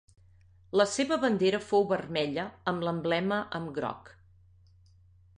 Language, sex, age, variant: Catalan, female, 40-49, Nord-Occidental